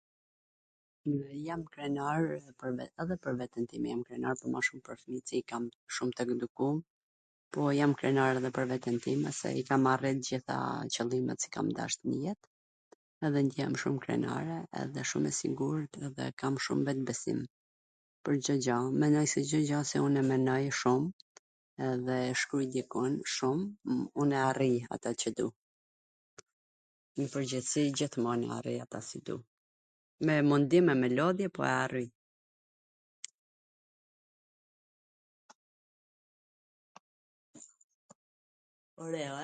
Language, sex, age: Gheg Albanian, female, 40-49